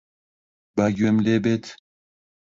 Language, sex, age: Central Kurdish, male, 19-29